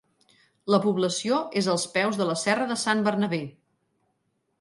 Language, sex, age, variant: Catalan, female, 40-49, Central